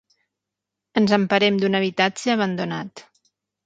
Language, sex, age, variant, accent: Catalan, female, 50-59, Nord-Occidental, Tortosí